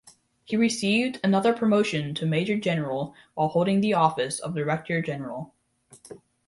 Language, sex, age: English, male, under 19